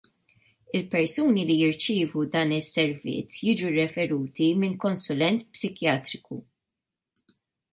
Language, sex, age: Maltese, female, 40-49